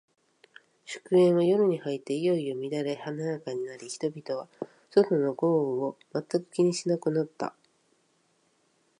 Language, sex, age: Japanese, female, 50-59